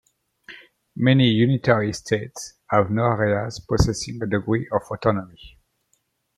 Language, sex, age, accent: English, male, 40-49, England English